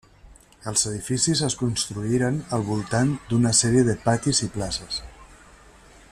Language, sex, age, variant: Catalan, male, 50-59, Central